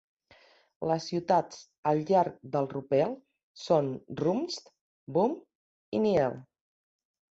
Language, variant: Catalan, Central